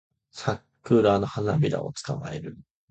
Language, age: Japanese, 19-29